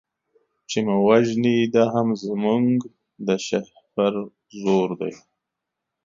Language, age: Pashto, 50-59